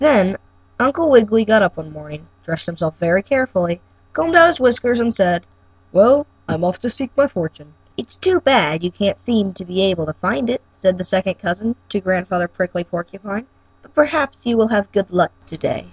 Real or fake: real